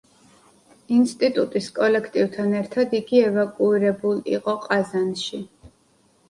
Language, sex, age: Georgian, female, 19-29